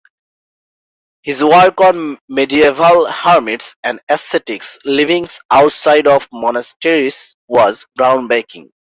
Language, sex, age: English, male, 19-29